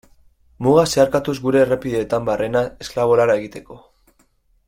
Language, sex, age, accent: Basque, male, 19-29, Mendebalekoa (Araba, Bizkaia, Gipuzkoako mendebaleko herri batzuk)